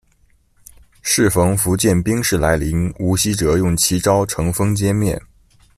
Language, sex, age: Chinese, male, under 19